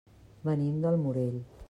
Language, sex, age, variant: Catalan, female, 50-59, Central